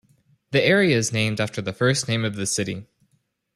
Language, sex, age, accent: English, male, 19-29, Australian English